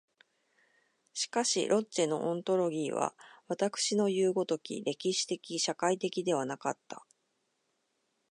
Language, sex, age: Japanese, female, 40-49